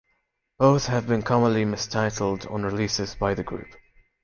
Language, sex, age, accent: English, male, under 19, United States English